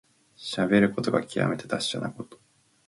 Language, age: Japanese, under 19